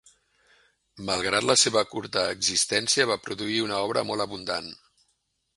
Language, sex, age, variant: Catalan, male, 50-59, Central